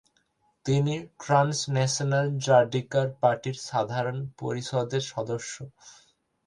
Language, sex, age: Bengali, male, 19-29